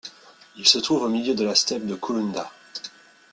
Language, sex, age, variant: French, male, 30-39, Français de métropole